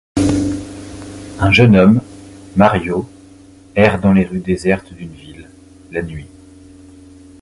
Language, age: French, 40-49